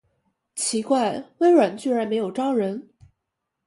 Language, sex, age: Chinese, female, 19-29